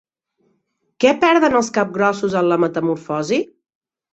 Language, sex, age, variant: Catalan, female, 40-49, Central